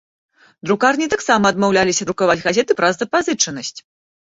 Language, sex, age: Belarusian, female, 40-49